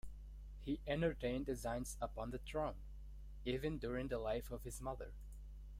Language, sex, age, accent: English, male, 19-29, United States English